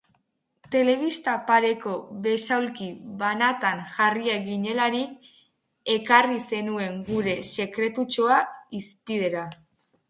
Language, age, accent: Basque, under 19, Mendebalekoa (Araba, Bizkaia, Gipuzkoako mendebaleko herri batzuk)